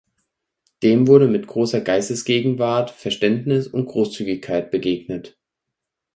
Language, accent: German, Deutschland Deutsch